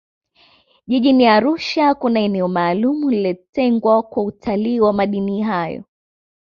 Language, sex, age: Swahili, female, 19-29